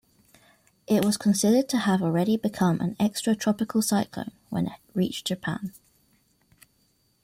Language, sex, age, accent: English, female, 19-29, England English